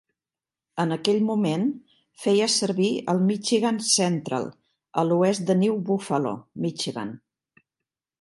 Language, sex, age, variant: Catalan, female, 60-69, Central